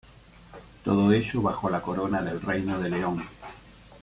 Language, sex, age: Spanish, male, 50-59